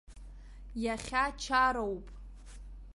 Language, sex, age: Abkhazian, female, under 19